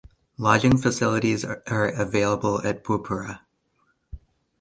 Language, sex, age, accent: English, male, 19-29, United States English